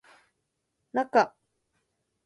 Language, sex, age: Japanese, female, 19-29